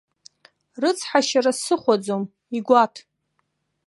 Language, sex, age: Abkhazian, female, 19-29